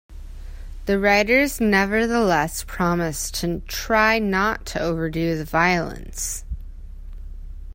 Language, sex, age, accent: English, female, 30-39, United States English